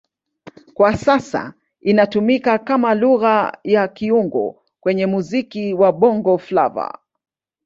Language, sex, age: Swahili, female, 50-59